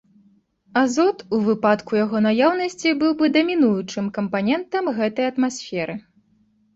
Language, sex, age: Belarusian, female, 19-29